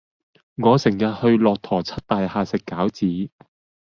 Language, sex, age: Cantonese, male, 30-39